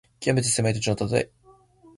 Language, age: Japanese, 19-29